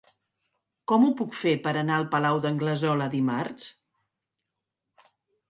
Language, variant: Catalan, Central